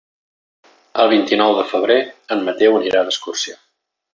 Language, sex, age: Catalan, male, 30-39